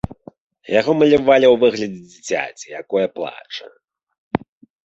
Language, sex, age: Belarusian, male, 30-39